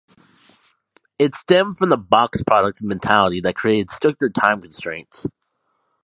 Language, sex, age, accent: English, male, under 19, United States English